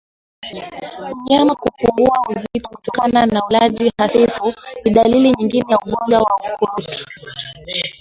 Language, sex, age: Swahili, female, 19-29